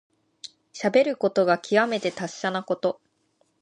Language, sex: Japanese, female